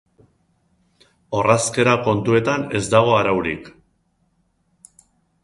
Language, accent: Basque, Mendebalekoa (Araba, Bizkaia, Gipuzkoako mendebaleko herri batzuk)